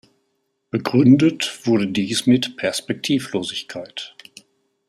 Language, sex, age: German, male, 60-69